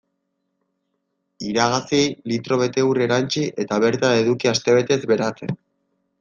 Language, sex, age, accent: Basque, male, 19-29, Erdialdekoa edo Nafarra (Gipuzkoa, Nafarroa)